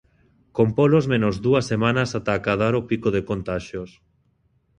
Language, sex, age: Galician, male, 19-29